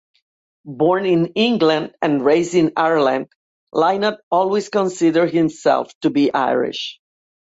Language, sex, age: English, female, 60-69